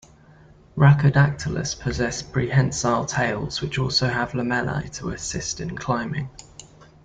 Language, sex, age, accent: English, male, 19-29, England English